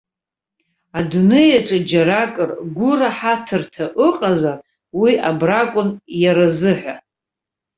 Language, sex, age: Abkhazian, female, 40-49